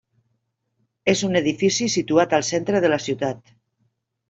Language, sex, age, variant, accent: Catalan, female, 50-59, Valencià meridional, valencià